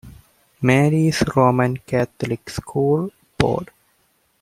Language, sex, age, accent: English, male, 19-29, United States English